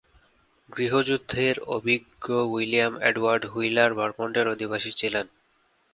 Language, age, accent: Bengali, 19-29, প্রমিত